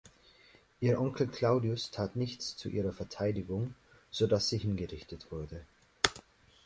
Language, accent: German, Österreichisches Deutsch